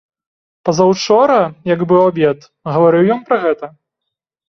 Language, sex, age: Belarusian, male, 19-29